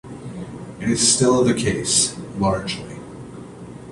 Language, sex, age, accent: English, male, 19-29, United States English